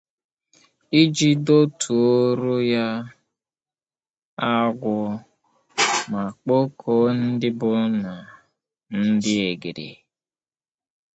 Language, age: Igbo, 19-29